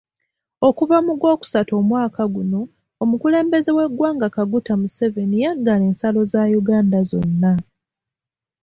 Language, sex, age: Ganda, female, 19-29